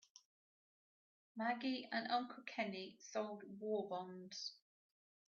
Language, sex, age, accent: English, female, 50-59, England English